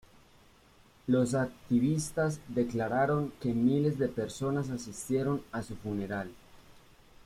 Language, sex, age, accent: Spanish, male, 19-29, Andino-Pacífico: Colombia, Perú, Ecuador, oeste de Bolivia y Venezuela andina